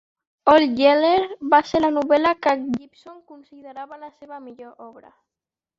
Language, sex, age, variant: Catalan, male, under 19, Central